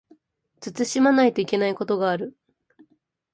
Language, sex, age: Japanese, female, 19-29